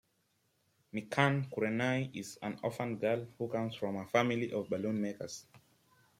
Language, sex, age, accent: English, male, under 19, England English